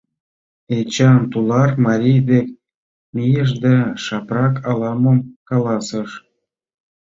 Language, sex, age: Mari, male, 40-49